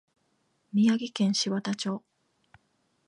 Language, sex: Japanese, female